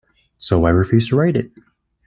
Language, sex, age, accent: English, male, 19-29, Canadian English